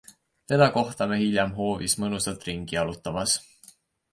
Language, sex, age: Estonian, male, 19-29